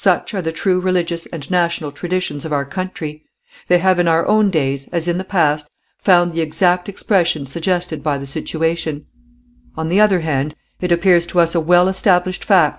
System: none